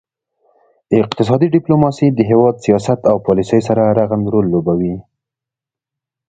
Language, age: Pashto, 19-29